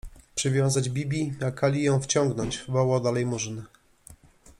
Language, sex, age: Polish, male, 40-49